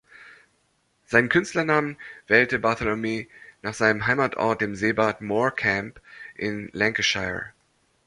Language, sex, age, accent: German, male, 40-49, Deutschland Deutsch